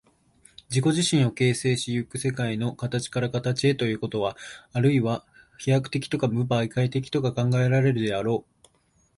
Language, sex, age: Japanese, male, 19-29